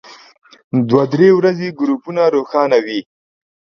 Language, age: Pashto, 30-39